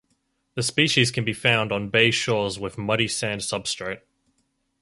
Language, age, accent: English, 19-29, Australian English